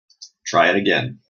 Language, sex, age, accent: English, male, 30-39, Canadian English